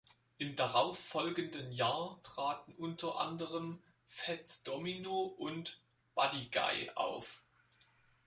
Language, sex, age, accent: German, male, 19-29, Deutschland Deutsch